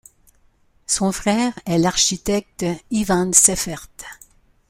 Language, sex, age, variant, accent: French, female, 70-79, Français d'Amérique du Nord, Français du Canada